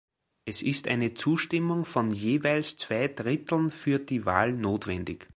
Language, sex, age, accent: German, male, 40-49, Österreichisches Deutsch